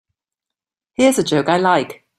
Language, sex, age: English, female, 40-49